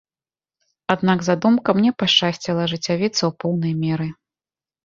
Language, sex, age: Belarusian, female, 30-39